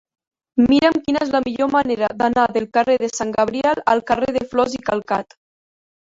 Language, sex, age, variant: Catalan, female, under 19, Nord-Occidental